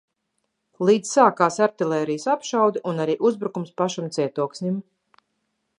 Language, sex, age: Latvian, female, 40-49